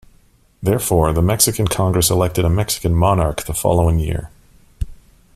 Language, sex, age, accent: English, male, 30-39, Canadian English